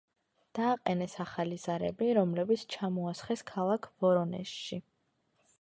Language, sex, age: Georgian, female, 19-29